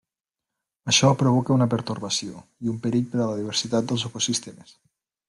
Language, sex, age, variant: Catalan, male, 19-29, Nord-Occidental